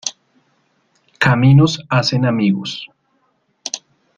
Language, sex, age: Spanish, male, 30-39